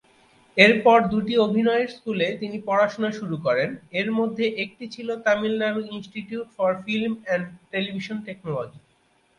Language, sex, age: Bengali, male, 30-39